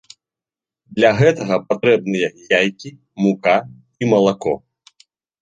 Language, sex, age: Belarusian, male, 30-39